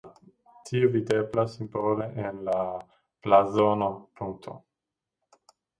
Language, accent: Esperanto, Internacia